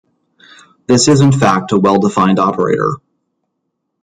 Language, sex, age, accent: English, male, 40-49, United States English